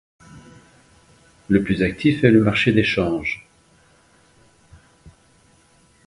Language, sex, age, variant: French, male, 40-49, Français de métropole